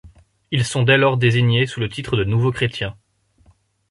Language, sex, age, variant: French, male, 19-29, Français de métropole